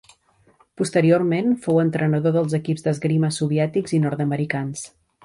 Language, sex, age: Catalan, female, 50-59